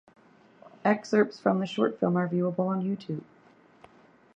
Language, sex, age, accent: English, female, 30-39, United States English